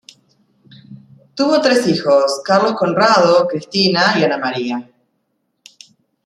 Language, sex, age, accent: Spanish, female, 50-59, Rioplatense: Argentina, Uruguay, este de Bolivia, Paraguay